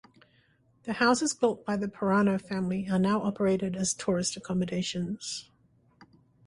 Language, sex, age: English, female, 60-69